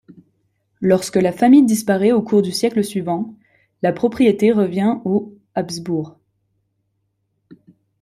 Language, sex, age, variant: French, female, 19-29, Français de métropole